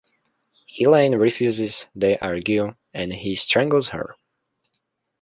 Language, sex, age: English, male, under 19